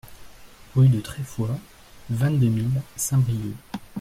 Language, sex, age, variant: French, male, 30-39, Français de métropole